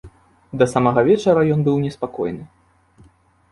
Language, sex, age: Belarusian, male, 19-29